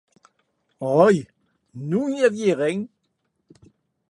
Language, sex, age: Occitan, male, 60-69